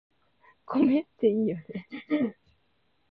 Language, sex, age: Japanese, female, 19-29